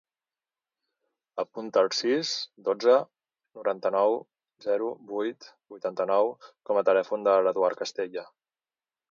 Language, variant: Catalan, Central